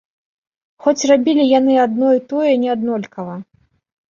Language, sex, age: Belarusian, female, 19-29